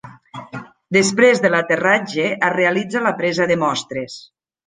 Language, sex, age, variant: Catalan, female, 40-49, Nord-Occidental